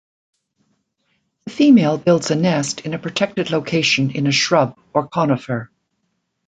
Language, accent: English, Canadian English